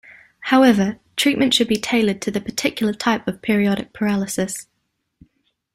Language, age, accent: English, 19-29, New Zealand English